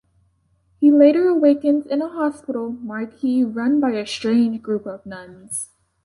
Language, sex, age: English, female, under 19